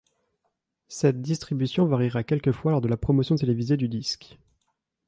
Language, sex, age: French, male, under 19